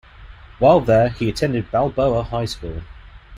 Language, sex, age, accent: English, male, 30-39, England English